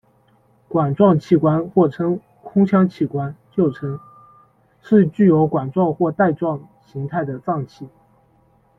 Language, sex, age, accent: Chinese, male, 19-29, 出生地：浙江省